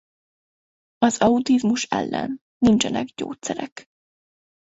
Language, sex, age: Hungarian, female, 19-29